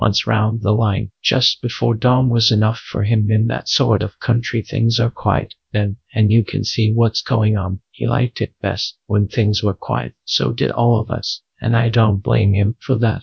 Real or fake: fake